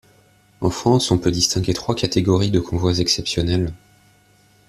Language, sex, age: French, male, 19-29